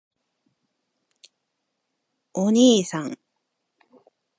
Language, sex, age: Japanese, female, 40-49